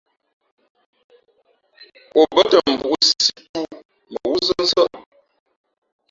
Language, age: Fe'fe', 50-59